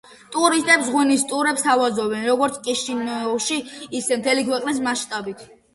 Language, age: Georgian, under 19